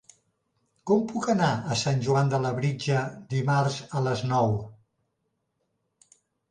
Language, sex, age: Catalan, male, 60-69